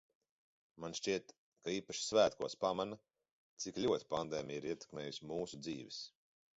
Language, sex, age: Latvian, male, 40-49